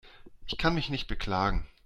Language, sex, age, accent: German, male, 40-49, Deutschland Deutsch